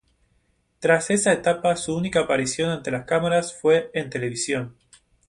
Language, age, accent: Spanish, 30-39, Rioplatense: Argentina, Uruguay, este de Bolivia, Paraguay